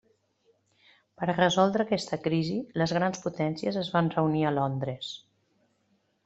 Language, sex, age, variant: Catalan, female, 40-49, Central